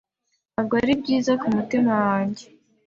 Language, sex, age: Kinyarwanda, female, 19-29